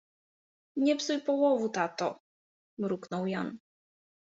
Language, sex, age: Polish, female, 30-39